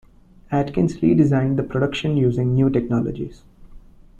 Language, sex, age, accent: English, male, 19-29, India and South Asia (India, Pakistan, Sri Lanka)